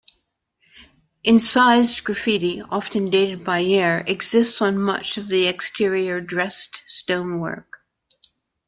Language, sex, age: English, female, 70-79